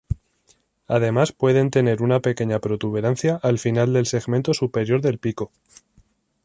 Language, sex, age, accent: Spanish, male, 19-29, España: Norte peninsular (Asturias, Castilla y León, Cantabria, País Vasco, Navarra, Aragón, La Rioja, Guadalajara, Cuenca)